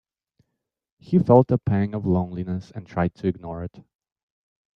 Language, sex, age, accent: English, male, 30-39, United States English